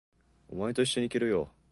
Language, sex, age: Japanese, male, under 19